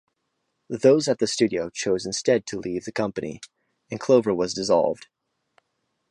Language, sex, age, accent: English, male, 19-29, United States English